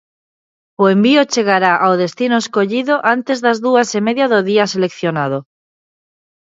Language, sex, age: Galician, female, 30-39